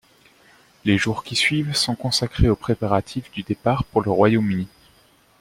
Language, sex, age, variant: French, male, 19-29, Français de métropole